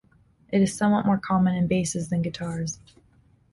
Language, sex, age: English, female, 19-29